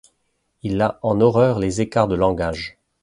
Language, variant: French, Français de métropole